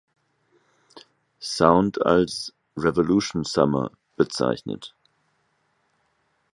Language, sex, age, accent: German, male, 40-49, Deutschland Deutsch